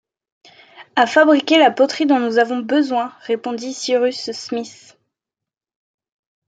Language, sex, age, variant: French, female, 19-29, Français de métropole